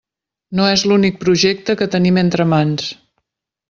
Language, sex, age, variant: Catalan, female, 50-59, Central